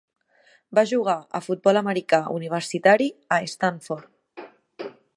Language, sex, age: Catalan, female, 19-29